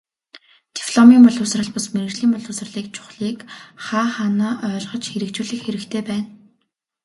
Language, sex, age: Mongolian, female, 19-29